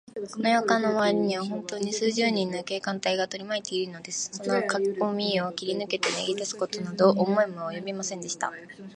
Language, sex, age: Japanese, female, 19-29